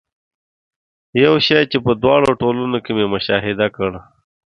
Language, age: Pashto, 30-39